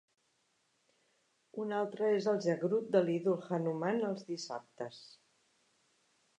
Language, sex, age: Catalan, female, 60-69